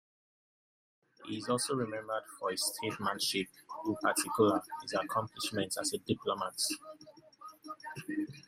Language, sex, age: English, male, 19-29